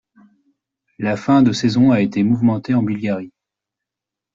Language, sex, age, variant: French, male, 40-49, Français de métropole